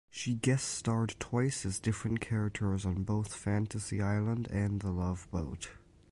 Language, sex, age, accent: English, male, under 19, Canadian English